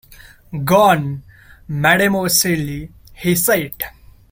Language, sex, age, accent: English, male, 19-29, India and South Asia (India, Pakistan, Sri Lanka)